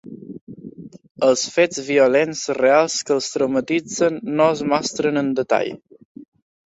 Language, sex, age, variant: Catalan, male, under 19, Balear